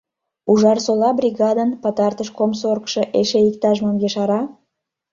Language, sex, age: Mari, female, 40-49